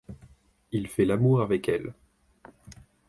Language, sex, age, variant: French, male, 19-29, Français de métropole